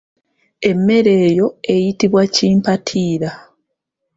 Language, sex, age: Ganda, female, 19-29